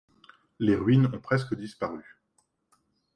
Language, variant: French, Français de métropole